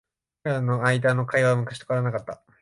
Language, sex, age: Japanese, male, 19-29